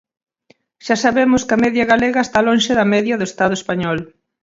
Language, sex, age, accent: Galician, female, 40-49, Central (gheada)